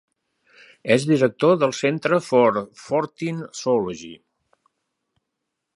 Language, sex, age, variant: Catalan, male, 60-69, Central